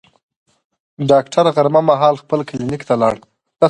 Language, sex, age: Pashto, female, 19-29